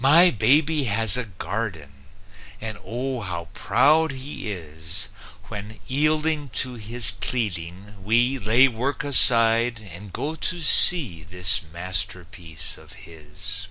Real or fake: real